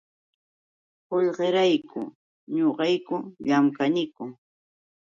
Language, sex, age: Yauyos Quechua, female, 60-69